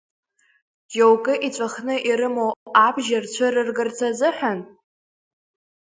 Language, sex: Abkhazian, female